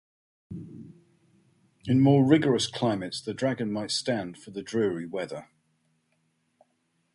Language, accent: English, England English